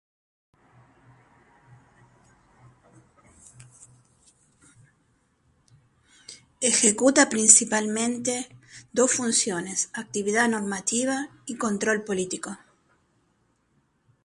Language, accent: Spanish, Rioplatense: Argentina, Uruguay, este de Bolivia, Paraguay